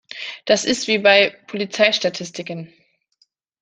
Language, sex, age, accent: German, female, 30-39, Deutschland Deutsch